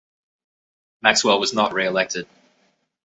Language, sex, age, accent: English, male, 19-29, Australian English